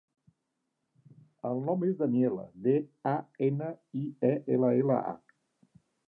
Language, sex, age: Catalan, male, 60-69